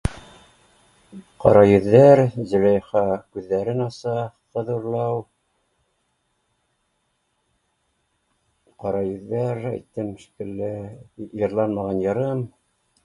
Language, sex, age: Bashkir, male, 50-59